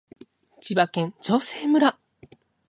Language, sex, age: Japanese, male, 19-29